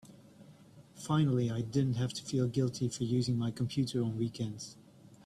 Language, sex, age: English, male, 30-39